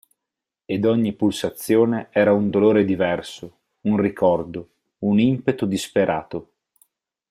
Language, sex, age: Italian, male, 19-29